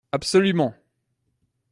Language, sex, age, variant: French, male, 40-49, Français de métropole